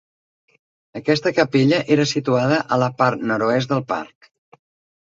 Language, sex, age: Catalan, female, 60-69